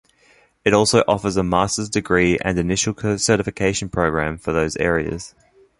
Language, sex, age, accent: English, male, 19-29, Australian English